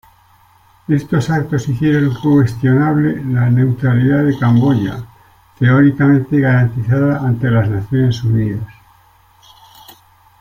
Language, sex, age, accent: Spanish, male, 60-69, España: Centro-Sur peninsular (Madrid, Toledo, Castilla-La Mancha)